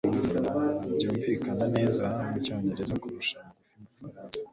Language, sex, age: Kinyarwanda, male, 19-29